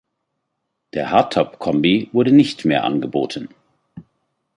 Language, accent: German, Deutschland Deutsch